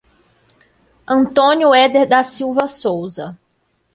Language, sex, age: Portuguese, female, 30-39